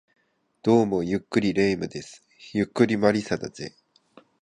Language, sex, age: Japanese, male, 30-39